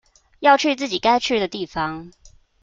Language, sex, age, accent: Chinese, female, 19-29, 出生地：新北市